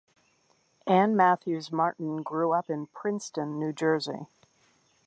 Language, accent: English, United States English